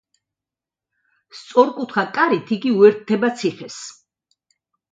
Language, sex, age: Georgian, female, 60-69